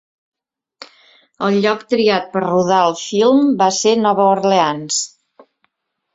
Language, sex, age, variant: Catalan, female, 60-69, Central